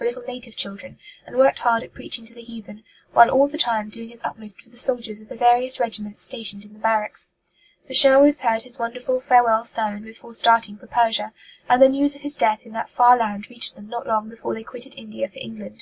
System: none